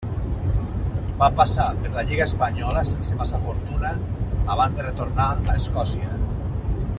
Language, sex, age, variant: Catalan, male, 40-49, Nord-Occidental